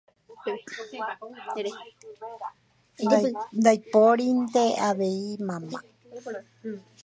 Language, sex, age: Guarani, female, 19-29